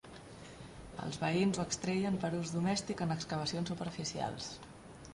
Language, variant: Catalan, Central